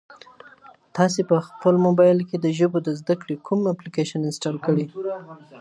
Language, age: Pashto, 19-29